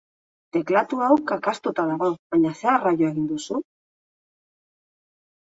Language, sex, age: Basque, female, 50-59